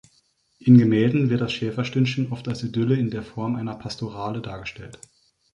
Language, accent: German, Deutschland Deutsch